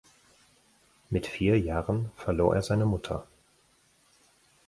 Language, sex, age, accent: German, male, 40-49, Deutschland Deutsch